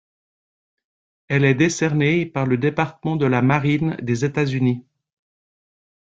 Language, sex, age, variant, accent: French, male, 40-49, Français d'Europe, Français de Suisse